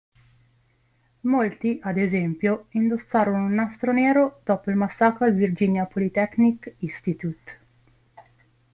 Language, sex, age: Italian, female, 19-29